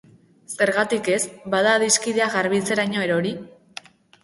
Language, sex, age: Basque, female, under 19